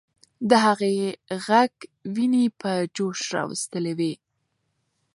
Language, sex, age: Pashto, female, 19-29